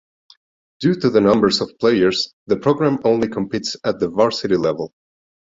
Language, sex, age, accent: English, male, 30-39, United States English